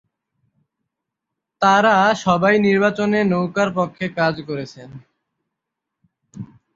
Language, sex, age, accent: Bengali, male, under 19, চলিত